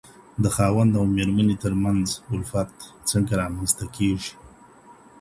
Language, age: Pashto, 40-49